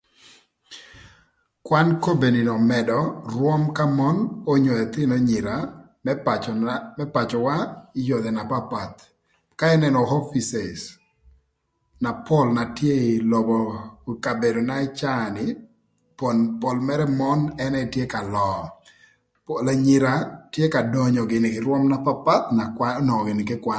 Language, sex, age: Thur, male, 30-39